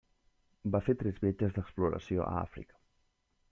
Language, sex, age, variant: Catalan, male, 19-29, Central